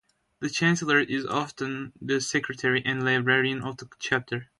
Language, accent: English, Turkish